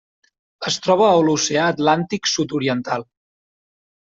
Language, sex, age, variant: Catalan, male, 19-29, Central